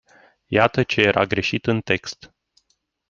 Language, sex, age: Romanian, male, 40-49